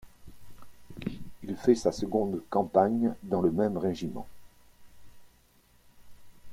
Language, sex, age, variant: French, male, 60-69, Français de métropole